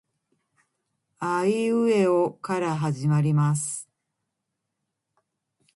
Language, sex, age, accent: Japanese, female, 50-59, 標準語; 東京